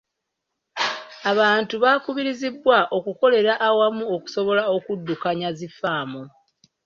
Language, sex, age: Ganda, female, 30-39